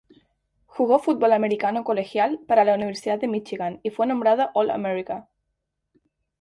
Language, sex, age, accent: Spanish, female, 19-29, España: Centro-Sur peninsular (Madrid, Toledo, Castilla-La Mancha)